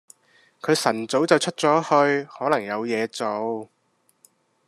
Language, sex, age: Cantonese, male, 30-39